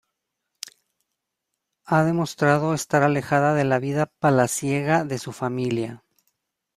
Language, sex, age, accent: Spanish, male, 30-39, México